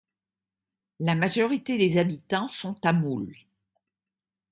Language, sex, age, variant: French, female, 70-79, Français de métropole